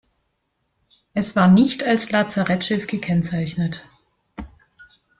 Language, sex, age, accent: German, female, 19-29, Deutschland Deutsch